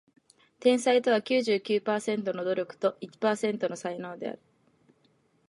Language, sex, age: Japanese, female, 19-29